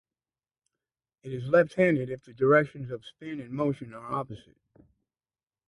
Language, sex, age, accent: English, male, 60-69, United States English